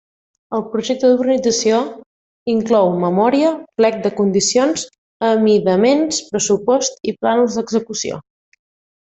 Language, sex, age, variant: Catalan, female, 19-29, Septentrional